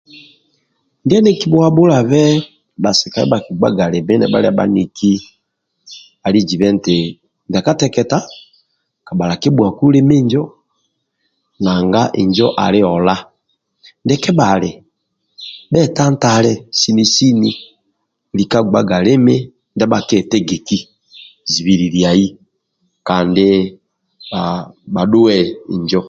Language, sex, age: Amba (Uganda), male, 50-59